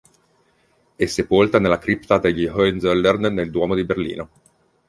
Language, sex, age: Italian, male, 30-39